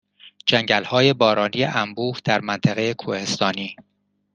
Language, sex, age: Persian, male, 50-59